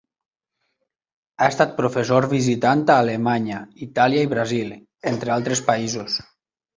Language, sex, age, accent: Catalan, male, 30-39, valencià